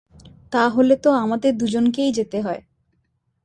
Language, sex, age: Bengali, female, 19-29